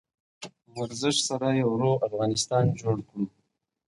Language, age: Pashto, 30-39